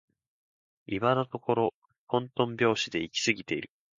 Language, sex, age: Japanese, male, 19-29